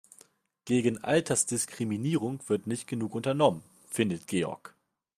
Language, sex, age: German, male, 19-29